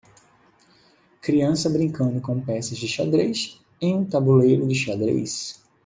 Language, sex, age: Portuguese, male, 30-39